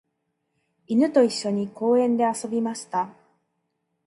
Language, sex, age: Japanese, female, 30-39